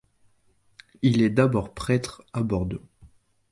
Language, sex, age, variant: French, male, 19-29, Français de métropole